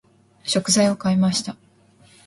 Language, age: Japanese, 19-29